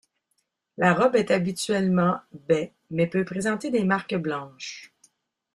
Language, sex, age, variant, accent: French, female, 50-59, Français d'Amérique du Nord, Français du Canada